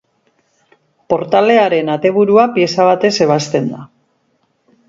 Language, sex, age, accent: Basque, female, 50-59, Mendebalekoa (Araba, Bizkaia, Gipuzkoako mendebaleko herri batzuk)